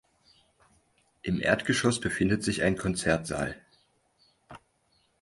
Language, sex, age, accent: German, male, 30-39, Deutschland Deutsch